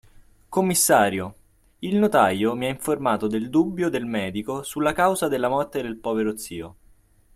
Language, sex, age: Italian, male, 19-29